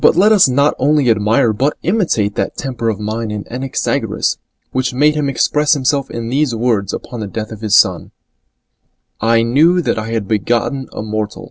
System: none